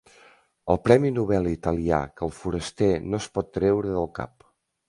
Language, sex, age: Catalan, male, 50-59